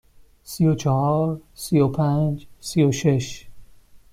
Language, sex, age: Persian, male, 19-29